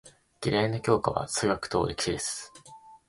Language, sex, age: Japanese, male, 19-29